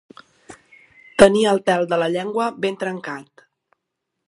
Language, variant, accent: Catalan, Central, central